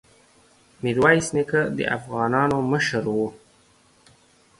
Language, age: Pashto, 30-39